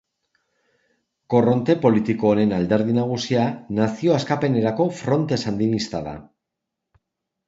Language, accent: Basque, Erdialdekoa edo Nafarra (Gipuzkoa, Nafarroa)